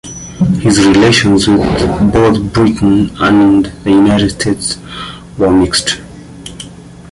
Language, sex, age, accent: English, male, 19-29, Southern African (South Africa, Zimbabwe, Namibia)